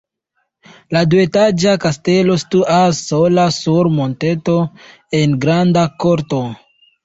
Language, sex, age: Esperanto, male, 19-29